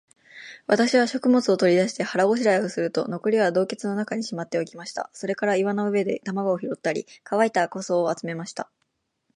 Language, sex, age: Japanese, female, 19-29